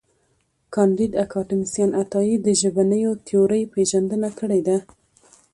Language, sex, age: Pashto, female, 19-29